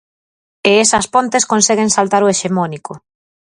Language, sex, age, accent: Galician, female, 40-49, Normativo (estándar)